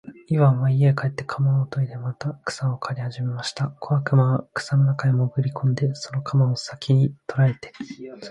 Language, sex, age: Japanese, male, 19-29